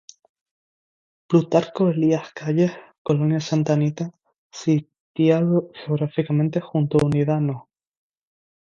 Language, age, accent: Spanish, 19-29, España: Islas Canarias